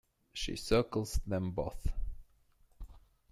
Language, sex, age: English, male, 19-29